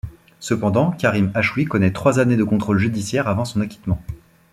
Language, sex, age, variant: French, male, 30-39, Français de métropole